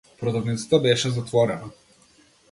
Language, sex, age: Macedonian, male, 19-29